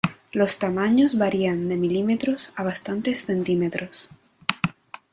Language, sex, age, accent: Spanish, female, under 19, España: Sur peninsular (Andalucia, Extremadura, Murcia)